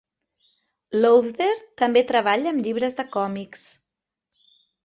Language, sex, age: Catalan, female, 40-49